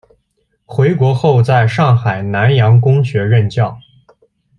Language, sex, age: Chinese, male, 19-29